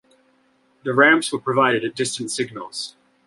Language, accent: English, Australian English